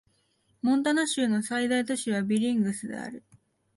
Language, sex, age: Japanese, female, 19-29